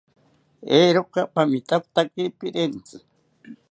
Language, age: South Ucayali Ashéninka, 60-69